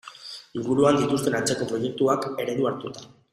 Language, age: Basque, 19-29